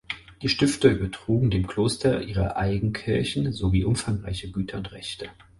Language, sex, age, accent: German, male, 30-39, Deutschland Deutsch